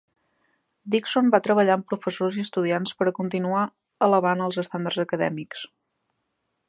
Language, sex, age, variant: Catalan, female, 30-39, Central